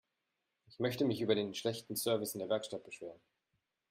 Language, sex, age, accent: German, male, 30-39, Deutschland Deutsch